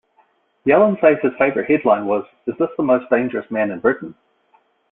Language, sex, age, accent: English, male, 40-49, New Zealand English